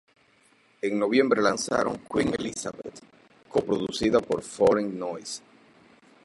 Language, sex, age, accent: Spanish, male, 40-49, Caribe: Cuba, Venezuela, Puerto Rico, República Dominicana, Panamá, Colombia caribeña, México caribeño, Costa del golfo de México